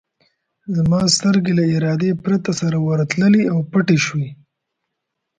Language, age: Pashto, 19-29